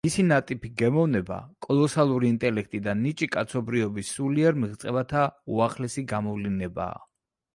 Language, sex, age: Georgian, male, 40-49